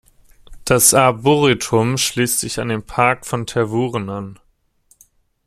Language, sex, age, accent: German, male, 19-29, Deutschland Deutsch